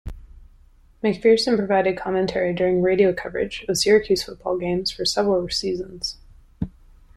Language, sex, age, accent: English, female, 30-39, United States English